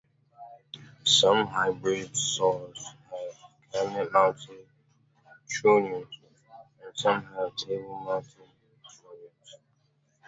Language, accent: English, United States English